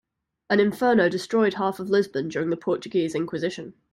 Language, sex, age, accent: English, female, 19-29, England English